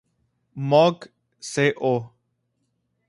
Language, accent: Spanish, México